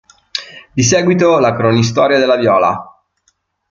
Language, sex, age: Italian, male, 19-29